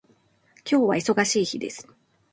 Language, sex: Japanese, female